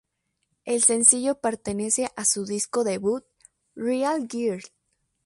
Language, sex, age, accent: Spanish, female, under 19, México